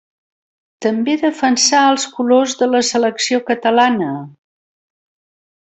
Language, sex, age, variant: Catalan, female, 60-69, Central